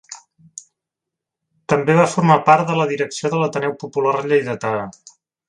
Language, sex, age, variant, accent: Catalan, male, 30-39, Central, central